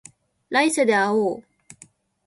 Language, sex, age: Japanese, female, 19-29